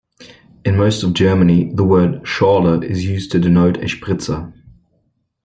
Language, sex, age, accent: English, male, 30-39, Australian English